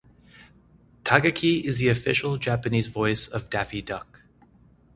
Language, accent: English, United States English